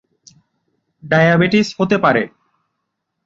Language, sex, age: Bengali, male, 19-29